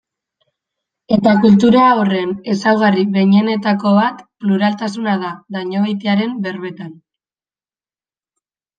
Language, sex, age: Basque, female, 19-29